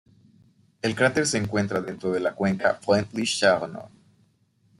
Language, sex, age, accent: Spanish, male, 19-29, México